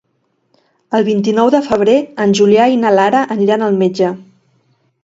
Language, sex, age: Catalan, female, 40-49